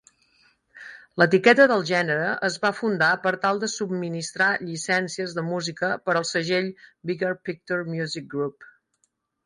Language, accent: Catalan, Girona